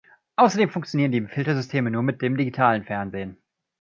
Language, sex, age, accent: German, male, 30-39, Deutschland Deutsch